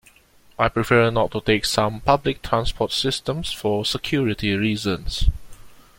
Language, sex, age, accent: English, male, 19-29, Singaporean English